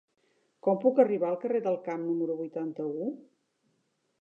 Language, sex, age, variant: Catalan, female, 60-69, Central